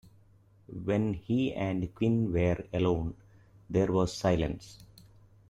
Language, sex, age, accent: English, male, 40-49, England English